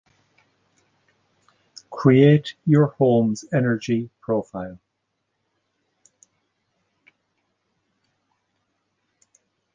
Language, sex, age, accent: English, male, 50-59, Irish English